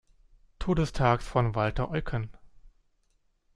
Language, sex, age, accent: German, male, 30-39, Deutschland Deutsch